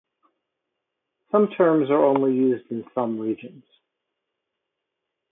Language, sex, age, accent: English, male, 40-49, United States English